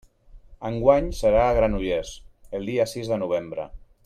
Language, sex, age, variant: Catalan, male, 40-49, Central